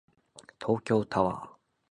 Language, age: Japanese, 19-29